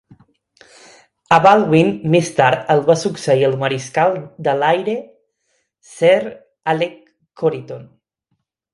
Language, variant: Catalan, Central